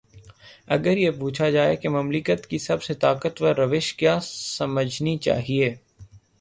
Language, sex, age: Urdu, male, 19-29